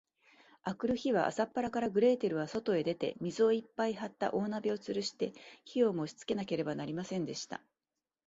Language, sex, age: Japanese, female, 40-49